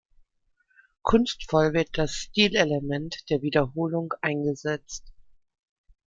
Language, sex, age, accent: German, female, 30-39, Deutschland Deutsch